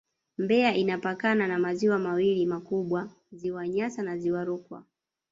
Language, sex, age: Swahili, female, 19-29